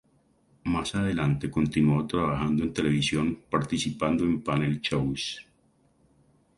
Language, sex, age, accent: Spanish, male, 50-59, Andino-Pacífico: Colombia, Perú, Ecuador, oeste de Bolivia y Venezuela andina